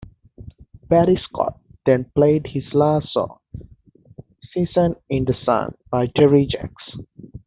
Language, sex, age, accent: English, male, 19-29, England English